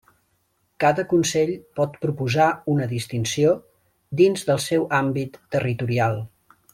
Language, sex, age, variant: Catalan, male, 30-39, Central